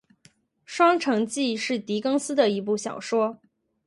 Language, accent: Chinese, 出生地：吉林省